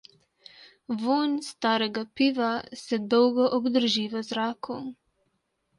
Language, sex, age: Slovenian, female, 19-29